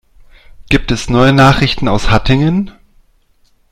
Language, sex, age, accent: German, male, 40-49, Deutschland Deutsch